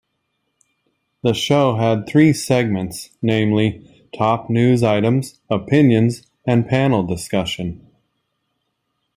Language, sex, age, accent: English, male, 30-39, United States English